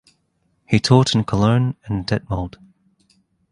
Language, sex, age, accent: English, male, 30-39, Australian English